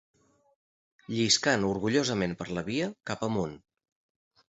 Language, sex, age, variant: Catalan, male, 30-39, Central